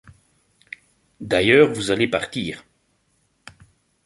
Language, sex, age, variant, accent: French, male, 50-59, Français d'Europe, Français de Belgique